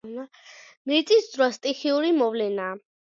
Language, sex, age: Georgian, female, under 19